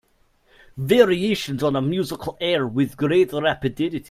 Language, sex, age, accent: English, male, under 19, England English